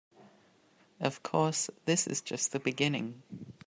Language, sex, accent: English, female, Australian English